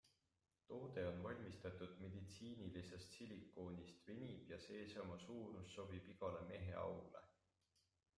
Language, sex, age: Estonian, male, 30-39